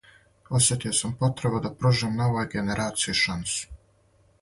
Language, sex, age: Serbian, male, 19-29